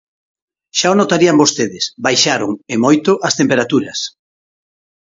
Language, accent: Galician, Normativo (estándar)